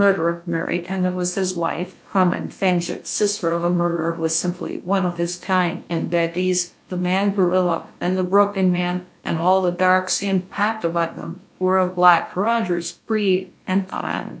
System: TTS, GlowTTS